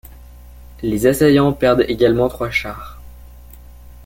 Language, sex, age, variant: French, male, under 19, Français de métropole